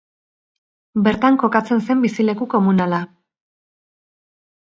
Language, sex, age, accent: Basque, female, 30-39, Erdialdekoa edo Nafarra (Gipuzkoa, Nafarroa)